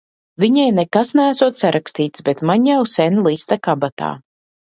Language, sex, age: Latvian, female, 40-49